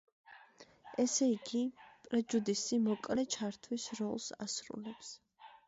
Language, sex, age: Georgian, female, 19-29